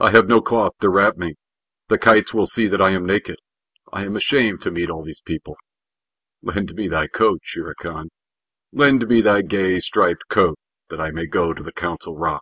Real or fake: real